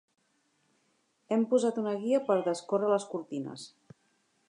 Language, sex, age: Catalan, female, 40-49